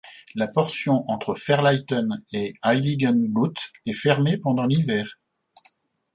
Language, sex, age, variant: French, male, 40-49, Français de métropole